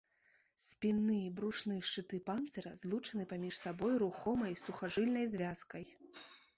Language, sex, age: Belarusian, female, 19-29